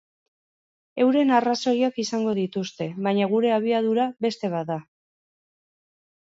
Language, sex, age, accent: Basque, female, 50-59, Mendebalekoa (Araba, Bizkaia, Gipuzkoako mendebaleko herri batzuk)